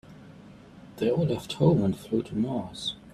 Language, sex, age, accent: English, male, 30-39, England English